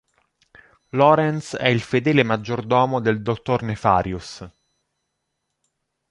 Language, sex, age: Italian, male, 30-39